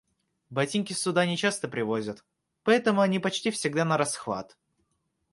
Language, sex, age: Russian, male, under 19